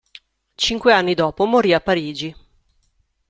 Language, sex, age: Italian, female, 30-39